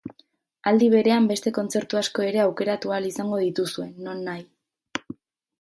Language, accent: Basque, Erdialdekoa edo Nafarra (Gipuzkoa, Nafarroa)